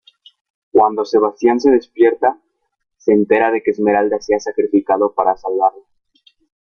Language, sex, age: Spanish, female, 19-29